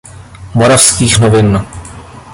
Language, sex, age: Czech, male, 40-49